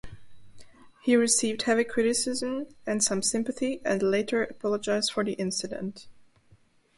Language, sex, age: English, female, 19-29